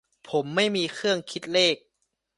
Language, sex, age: Thai, male, 19-29